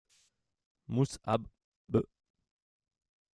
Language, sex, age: Italian, male, 30-39